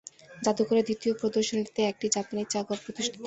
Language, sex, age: Bengali, female, 19-29